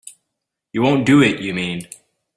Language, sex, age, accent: English, male, 19-29, United States English